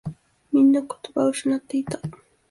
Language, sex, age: Japanese, female, 19-29